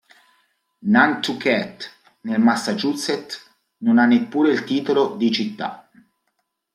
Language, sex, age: Italian, male, 40-49